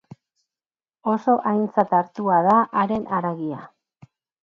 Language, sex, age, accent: Basque, female, 40-49, Erdialdekoa edo Nafarra (Gipuzkoa, Nafarroa)